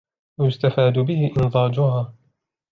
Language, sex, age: Arabic, male, 19-29